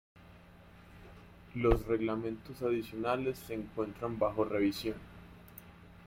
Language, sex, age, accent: Spanish, male, 30-39, Andino-Pacífico: Colombia, Perú, Ecuador, oeste de Bolivia y Venezuela andina